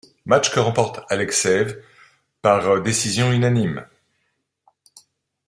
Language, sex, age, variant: French, male, 60-69, Français de métropole